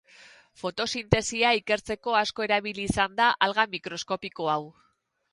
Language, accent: Basque, Erdialdekoa edo Nafarra (Gipuzkoa, Nafarroa)